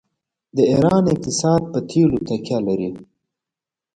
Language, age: Pashto, 19-29